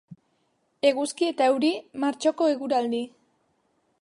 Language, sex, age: Basque, female, 19-29